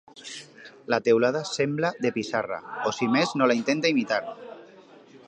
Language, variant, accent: Catalan, Alacantí, valencià